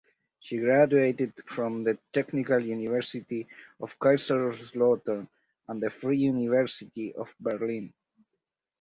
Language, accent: English, United States English